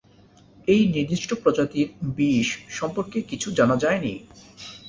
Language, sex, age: Bengali, male, 30-39